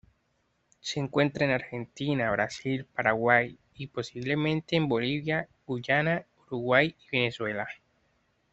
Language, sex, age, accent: Spanish, male, 19-29, Caribe: Cuba, Venezuela, Puerto Rico, República Dominicana, Panamá, Colombia caribeña, México caribeño, Costa del golfo de México